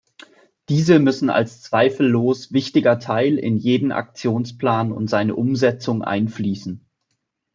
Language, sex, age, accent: German, male, 19-29, Deutschland Deutsch